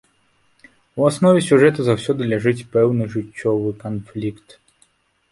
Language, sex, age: Belarusian, male, 19-29